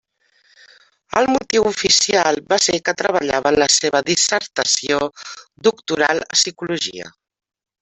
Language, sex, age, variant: Catalan, female, 40-49, Central